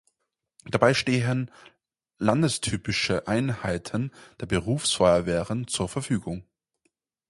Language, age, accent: German, 19-29, Österreichisches Deutsch